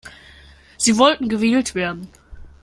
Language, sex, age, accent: German, male, under 19, Deutschland Deutsch